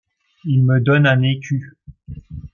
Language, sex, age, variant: French, male, 40-49, Français de métropole